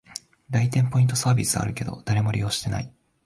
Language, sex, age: Japanese, male, 19-29